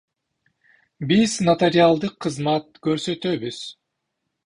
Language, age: Kyrgyz, 40-49